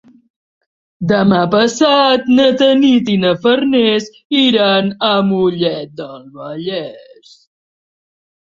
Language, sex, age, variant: Catalan, female, 40-49, Central